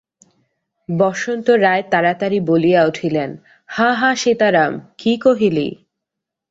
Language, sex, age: Bengali, female, 19-29